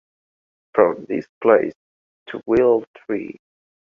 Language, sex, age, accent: English, male, 19-29, United States English